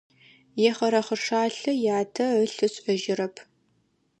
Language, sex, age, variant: Adyghe, female, 19-29, Адыгабзэ (Кирил, пстэумэ зэдыряе)